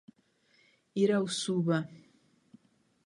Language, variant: Portuguese, Portuguese (Portugal)